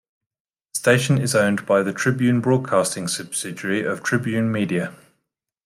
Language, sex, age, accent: English, male, 40-49, England English